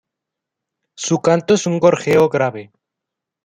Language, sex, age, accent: Spanish, male, 19-29, México